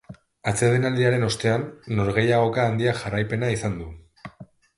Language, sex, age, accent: Basque, male, 30-39, Mendebalekoa (Araba, Bizkaia, Gipuzkoako mendebaleko herri batzuk)